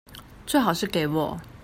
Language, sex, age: Chinese, female, 30-39